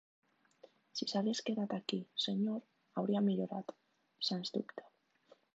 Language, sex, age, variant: Catalan, female, 19-29, Central